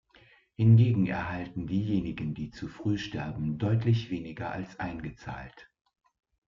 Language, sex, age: German, female, 50-59